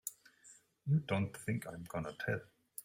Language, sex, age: English, male, 40-49